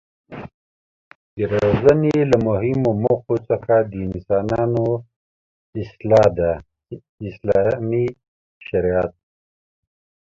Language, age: Pashto, 40-49